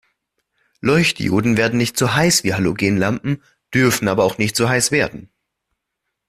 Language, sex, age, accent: German, male, under 19, Deutschland Deutsch